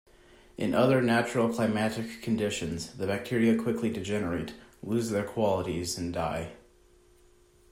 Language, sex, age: English, male, 19-29